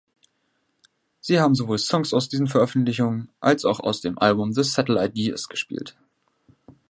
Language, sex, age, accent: German, male, 19-29, Deutschland Deutsch